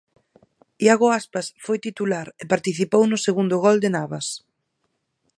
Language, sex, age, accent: Galician, female, 19-29, Central (gheada); Normativo (estándar)